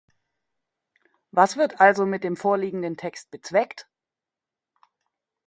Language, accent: German, Deutschland Deutsch